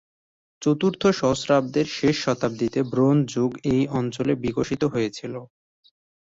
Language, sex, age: Bengali, male, 19-29